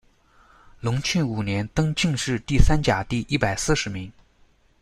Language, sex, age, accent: Chinese, male, 30-39, 出生地：江苏省